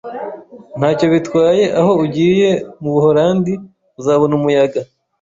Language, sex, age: Kinyarwanda, male, 30-39